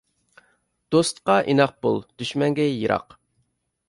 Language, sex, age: Uyghur, male, 30-39